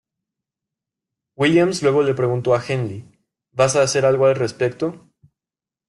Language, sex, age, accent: Spanish, male, 19-29, México